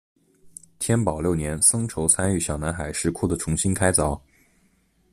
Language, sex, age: Chinese, male, under 19